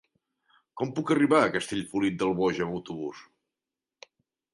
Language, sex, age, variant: Catalan, male, 50-59, Central